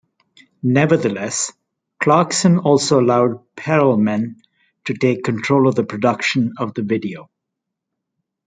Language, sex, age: English, male, 50-59